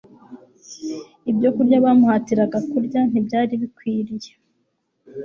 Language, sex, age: Kinyarwanda, female, 19-29